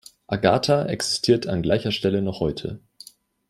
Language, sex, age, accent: German, male, 19-29, Deutschland Deutsch